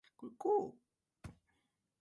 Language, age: English, 19-29